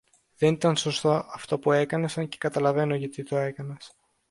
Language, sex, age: Greek, male, under 19